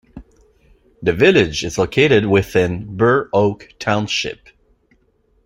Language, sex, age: English, male, 50-59